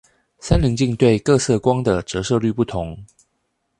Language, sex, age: Chinese, male, 19-29